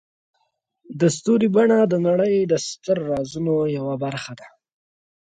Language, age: Pashto, 19-29